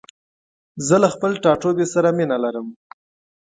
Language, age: Pashto, 19-29